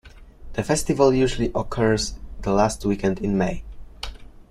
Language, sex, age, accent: English, male, under 19, United States English